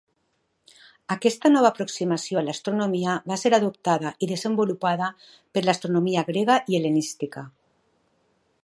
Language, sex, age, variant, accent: Catalan, female, 50-59, Valencià central, valencià